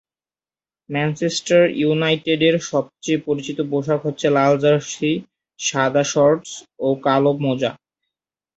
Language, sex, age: Bengali, male, 19-29